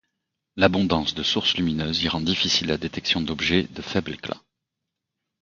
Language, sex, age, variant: French, male, 30-39, Français de métropole